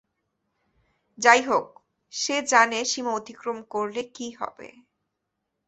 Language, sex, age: Bengali, female, 19-29